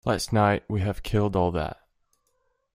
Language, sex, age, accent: English, male, 30-39, United States English